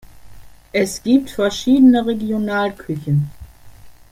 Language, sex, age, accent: German, female, 70-79, Deutschland Deutsch